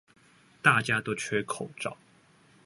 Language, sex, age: Chinese, male, 19-29